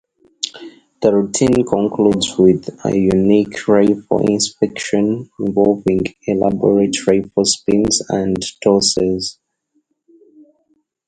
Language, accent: English, Ugandan english